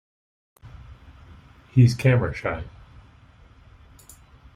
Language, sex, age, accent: English, male, 30-39, Canadian English